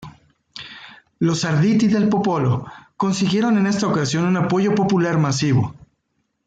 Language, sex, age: Spanish, male, 40-49